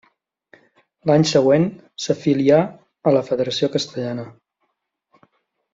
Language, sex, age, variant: Catalan, male, 40-49, Septentrional